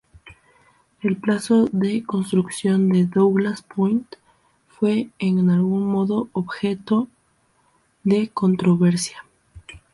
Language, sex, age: Spanish, female, under 19